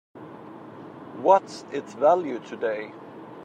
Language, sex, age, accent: English, male, 40-49, England English